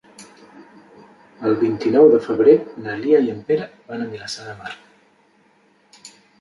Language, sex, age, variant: Catalan, male, 40-49, Central